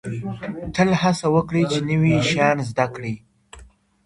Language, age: Pashto, under 19